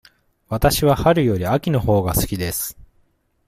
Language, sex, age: Japanese, male, 19-29